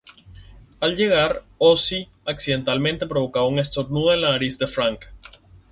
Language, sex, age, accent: Spanish, male, 19-29, Caribe: Cuba, Venezuela, Puerto Rico, República Dominicana, Panamá, Colombia caribeña, México caribeño, Costa del golfo de México